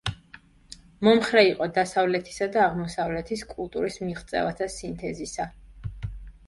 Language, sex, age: Georgian, female, 19-29